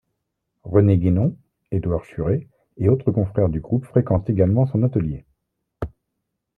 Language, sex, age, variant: French, male, 40-49, Français de métropole